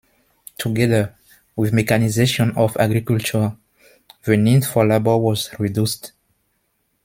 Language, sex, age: English, male, 19-29